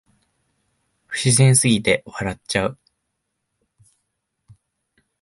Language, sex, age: Japanese, male, 19-29